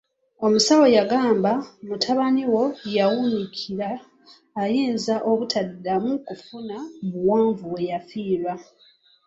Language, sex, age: Ganda, female, 30-39